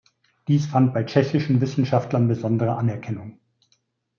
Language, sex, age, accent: German, male, 50-59, Deutschland Deutsch